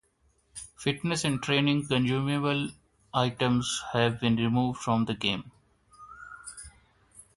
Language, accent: English, India and South Asia (India, Pakistan, Sri Lanka)